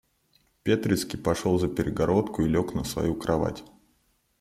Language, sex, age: Russian, male, 30-39